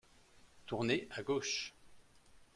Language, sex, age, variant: French, male, 40-49, Français de métropole